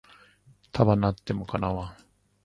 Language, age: Japanese, 50-59